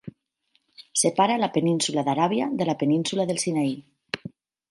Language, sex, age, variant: Catalan, female, 40-49, Nord-Occidental